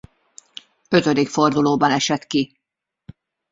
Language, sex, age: Hungarian, female, 40-49